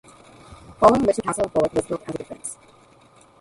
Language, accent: English, United States English